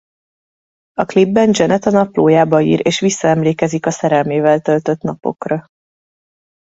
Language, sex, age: Hungarian, female, 30-39